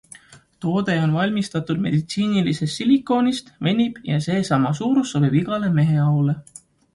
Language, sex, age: Estonian, male, 19-29